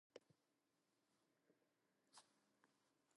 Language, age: English, 19-29